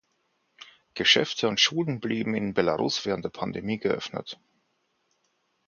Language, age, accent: German, 50-59, Österreichisches Deutsch